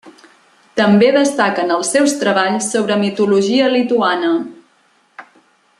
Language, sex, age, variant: Catalan, female, 30-39, Central